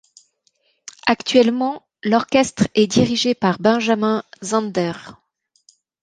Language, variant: French, Français de métropole